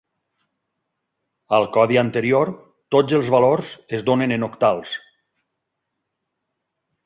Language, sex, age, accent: Catalan, male, 50-59, valencià